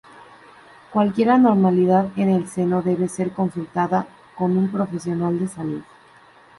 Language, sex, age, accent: Spanish, female, under 19, México